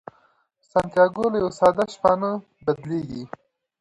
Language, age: Pashto, 19-29